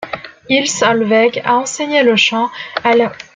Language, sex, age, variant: French, female, 19-29, Français de métropole